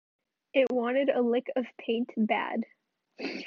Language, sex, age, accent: English, female, under 19, United States English